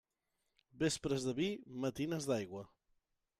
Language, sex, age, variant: Catalan, male, 30-39, Central